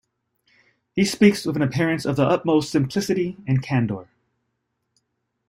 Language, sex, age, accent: English, male, 30-39, United States English